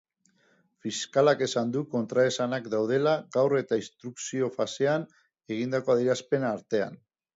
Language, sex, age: Basque, male, 40-49